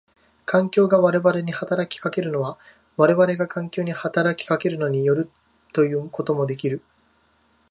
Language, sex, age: Japanese, male, 19-29